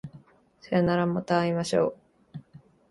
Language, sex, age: Japanese, female, 19-29